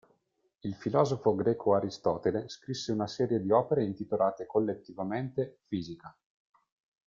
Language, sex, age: Italian, male, 19-29